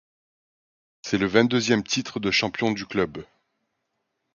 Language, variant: French, Français de métropole